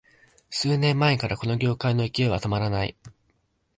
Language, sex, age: Japanese, male, 19-29